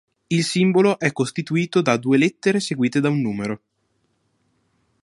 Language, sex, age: Italian, male, 19-29